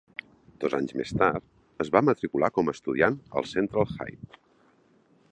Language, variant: Catalan, Nord-Occidental